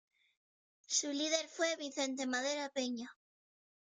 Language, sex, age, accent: Spanish, female, under 19, España: Norte peninsular (Asturias, Castilla y León, Cantabria, País Vasco, Navarra, Aragón, La Rioja, Guadalajara, Cuenca)